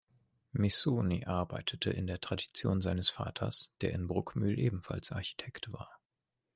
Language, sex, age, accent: German, male, 19-29, Deutschland Deutsch